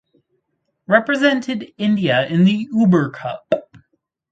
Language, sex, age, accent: English, male, under 19, United States English